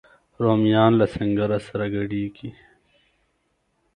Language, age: Pashto, 19-29